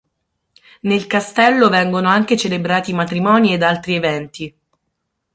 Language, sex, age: Italian, male, 30-39